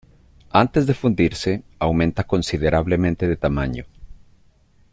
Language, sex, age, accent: Spanish, male, 40-49, Caribe: Cuba, Venezuela, Puerto Rico, República Dominicana, Panamá, Colombia caribeña, México caribeño, Costa del golfo de México